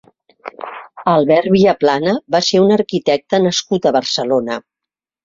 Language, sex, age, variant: Catalan, female, 60-69, Central